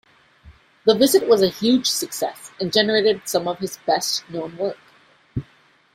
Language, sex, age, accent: English, female, 19-29, Canadian English